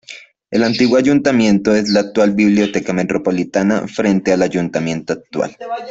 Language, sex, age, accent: Spanish, male, 19-29, Andino-Pacífico: Colombia, Perú, Ecuador, oeste de Bolivia y Venezuela andina